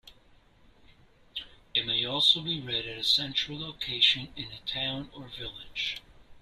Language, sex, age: English, male, 50-59